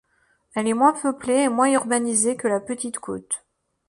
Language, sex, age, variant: French, female, 40-49, Français de métropole